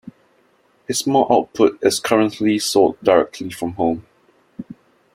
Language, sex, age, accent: English, male, 19-29, Singaporean English